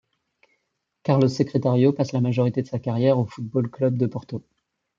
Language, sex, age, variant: French, male, 30-39, Français de métropole